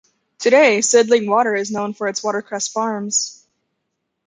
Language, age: English, 19-29